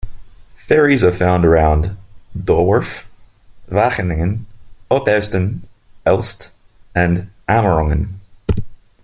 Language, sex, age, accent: English, male, 19-29, Australian English